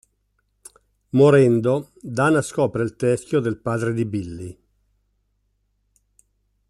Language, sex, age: Italian, male, 60-69